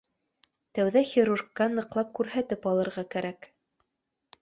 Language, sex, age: Bashkir, female, 30-39